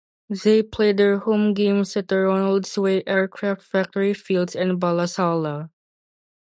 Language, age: English, under 19